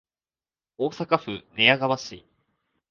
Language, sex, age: Japanese, male, 19-29